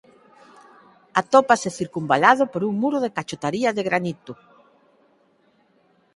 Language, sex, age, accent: Galician, female, 50-59, Normativo (estándar)